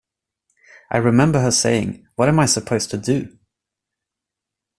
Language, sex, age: English, male, 19-29